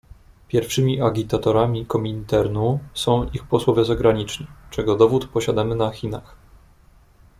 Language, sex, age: Polish, male, 19-29